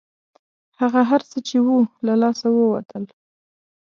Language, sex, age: Pashto, female, 19-29